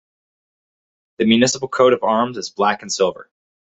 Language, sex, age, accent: English, male, 19-29, United States English